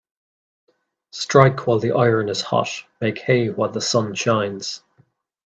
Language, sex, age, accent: English, male, 30-39, Irish English